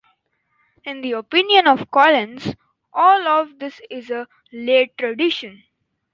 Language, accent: English, India and South Asia (India, Pakistan, Sri Lanka)